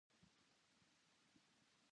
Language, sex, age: Japanese, female, under 19